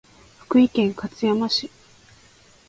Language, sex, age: Japanese, female, 19-29